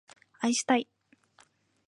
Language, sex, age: Japanese, female, 19-29